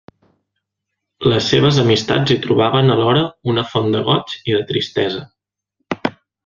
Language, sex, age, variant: Catalan, male, 19-29, Central